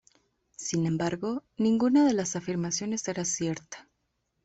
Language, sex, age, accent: Spanish, female, 19-29, México